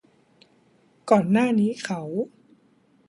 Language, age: Thai, 30-39